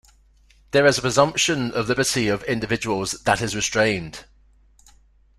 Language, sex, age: English, male, 40-49